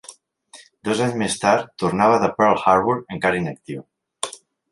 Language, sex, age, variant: Catalan, male, 40-49, Central